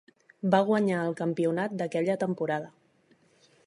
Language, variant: Catalan, Nord-Occidental